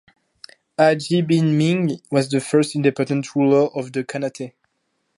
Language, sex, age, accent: English, male, 19-29, French